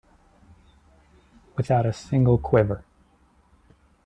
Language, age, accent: English, 19-29, United States English